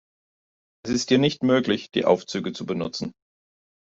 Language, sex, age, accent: German, male, 40-49, Deutschland Deutsch